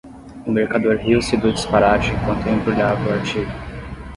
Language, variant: Portuguese, Portuguese (Brasil)